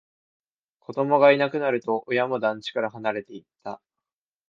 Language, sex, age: Japanese, male, under 19